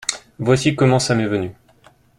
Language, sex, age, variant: French, male, 30-39, Français de métropole